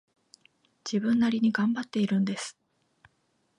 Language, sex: Japanese, female